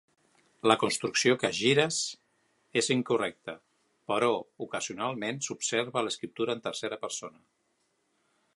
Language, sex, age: Catalan, male, 50-59